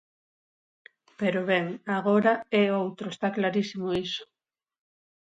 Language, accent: Galician, Oriental (común en zona oriental)